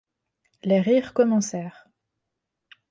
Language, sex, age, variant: French, female, 19-29, Français de métropole